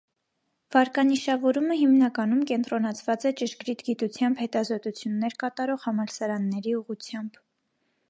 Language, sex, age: Armenian, female, 19-29